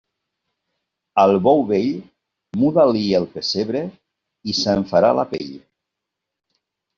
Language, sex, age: Catalan, male, 60-69